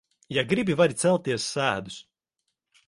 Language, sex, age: Latvian, male, 30-39